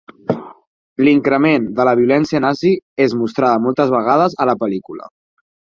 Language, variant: Catalan, Nord-Occidental